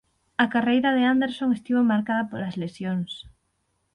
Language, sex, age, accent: Galician, female, 19-29, Atlántico (seseo e gheada)